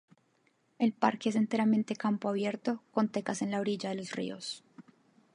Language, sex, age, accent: Spanish, female, 19-29, Andino-Pacífico: Colombia, Perú, Ecuador, oeste de Bolivia y Venezuela andina